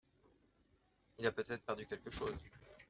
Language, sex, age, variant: French, male, 30-39, Français de métropole